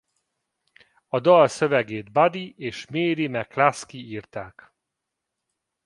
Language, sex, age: Hungarian, male, 40-49